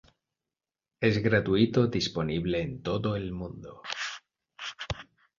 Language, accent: Spanish, España: Centro-Sur peninsular (Madrid, Toledo, Castilla-La Mancha)